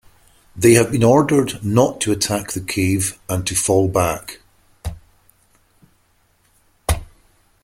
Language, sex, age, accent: English, male, 50-59, Scottish English